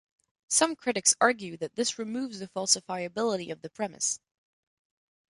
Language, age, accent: English, 19-29, United States English